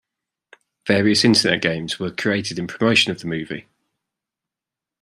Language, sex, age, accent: English, male, 30-39, England English